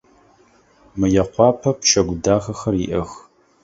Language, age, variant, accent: Adyghe, 30-39, Адыгабзэ (Кирил, пстэумэ зэдыряе), Кıэмгуй (Çemguy)